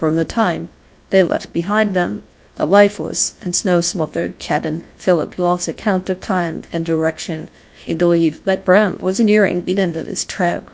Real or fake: fake